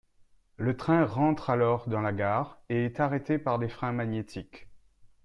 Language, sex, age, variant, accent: French, male, 40-49, Français des départements et régions d'outre-mer, Français de La Réunion